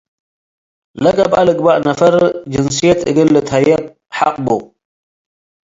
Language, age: Tigre, 30-39